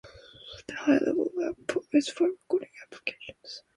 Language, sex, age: English, female, under 19